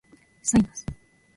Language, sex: Japanese, female